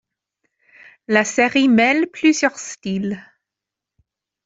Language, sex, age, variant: French, female, 30-39, Français de métropole